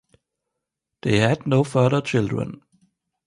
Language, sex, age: English, male, 30-39